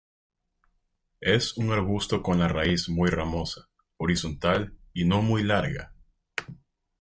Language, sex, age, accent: Spanish, male, 19-29, Andino-Pacífico: Colombia, Perú, Ecuador, oeste de Bolivia y Venezuela andina